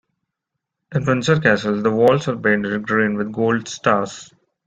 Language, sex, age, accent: English, male, 19-29, India and South Asia (India, Pakistan, Sri Lanka)